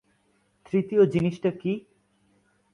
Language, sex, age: Bengali, male, 19-29